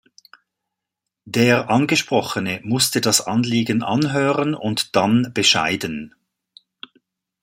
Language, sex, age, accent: German, male, 60-69, Schweizerdeutsch